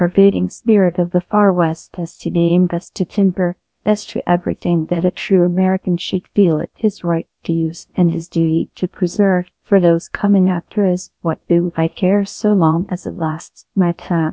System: TTS, GlowTTS